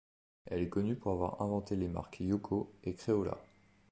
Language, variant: French, Français de métropole